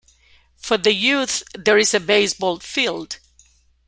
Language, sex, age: English, female, 60-69